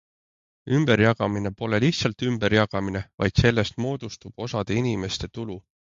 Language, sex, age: Estonian, male, 30-39